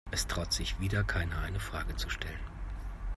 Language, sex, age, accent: German, male, 40-49, Deutschland Deutsch